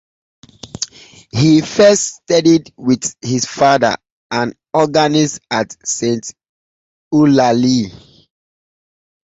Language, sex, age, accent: English, male, 30-39, United States English